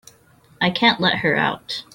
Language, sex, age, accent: English, female, 19-29, United States English